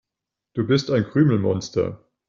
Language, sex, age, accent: German, male, 50-59, Deutschland Deutsch